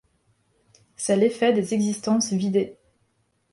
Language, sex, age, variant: French, female, 19-29, Français de métropole